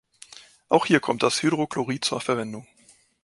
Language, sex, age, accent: German, male, 19-29, Deutschland Deutsch